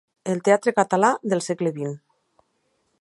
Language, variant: Catalan, Septentrional